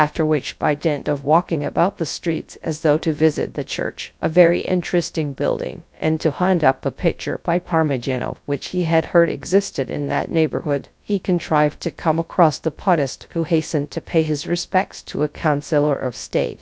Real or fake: fake